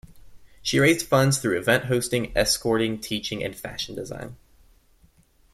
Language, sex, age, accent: English, male, 19-29, United States English